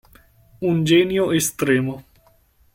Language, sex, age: Italian, male, 19-29